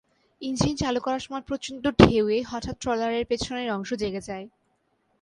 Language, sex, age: Bengali, female, 19-29